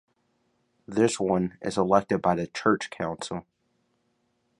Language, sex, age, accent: English, male, under 19, United States English